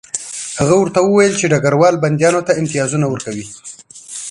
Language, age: Pashto, 30-39